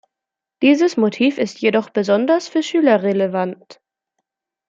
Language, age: German, 19-29